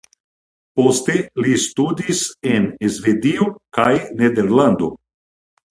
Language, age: Esperanto, 60-69